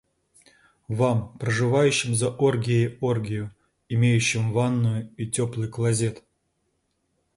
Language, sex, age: Russian, male, 40-49